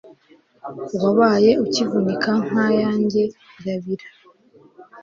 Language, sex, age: Kinyarwanda, female, 19-29